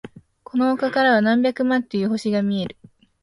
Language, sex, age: Japanese, female, under 19